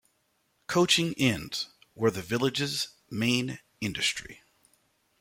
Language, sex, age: English, male, 50-59